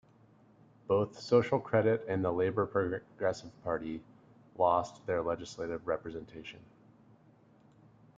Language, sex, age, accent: English, male, 30-39, United States English